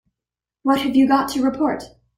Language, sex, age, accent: English, female, under 19, Canadian English